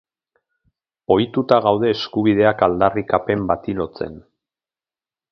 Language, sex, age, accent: Basque, male, 40-49, Erdialdekoa edo Nafarra (Gipuzkoa, Nafarroa)